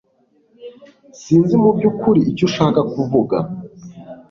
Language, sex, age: Kinyarwanda, male, 19-29